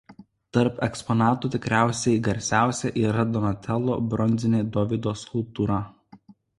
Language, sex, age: Lithuanian, male, 19-29